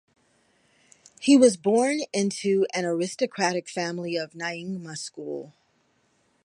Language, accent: English, United States English